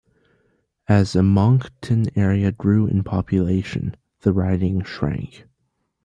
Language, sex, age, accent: English, male, under 19, United States English